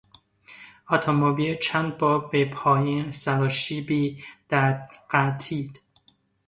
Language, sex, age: Persian, male, 30-39